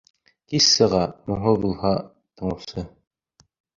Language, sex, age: Bashkir, male, 30-39